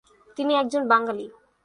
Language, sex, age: Bengali, female, 19-29